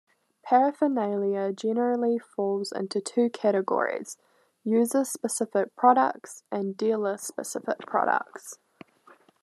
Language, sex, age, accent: English, female, 19-29, New Zealand English